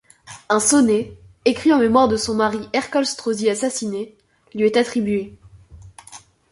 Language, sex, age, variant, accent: French, male, 19-29, Français d'Europe, Français de Belgique